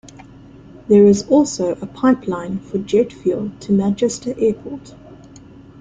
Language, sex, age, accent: English, female, 19-29, Southern African (South Africa, Zimbabwe, Namibia)